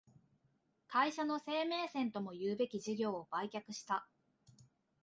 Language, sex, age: Japanese, female, 19-29